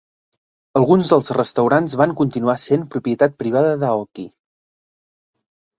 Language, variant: Catalan, Central